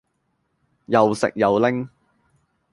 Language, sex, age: Cantonese, male, 19-29